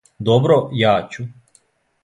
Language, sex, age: Serbian, male, 19-29